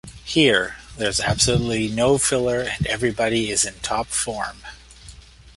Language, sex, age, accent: English, male, 50-59, Canadian English